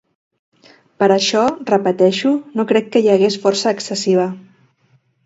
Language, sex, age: Catalan, female, 40-49